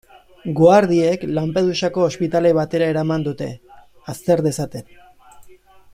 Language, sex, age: Basque, male, 40-49